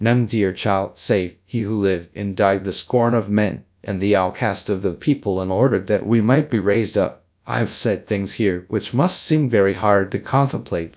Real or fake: fake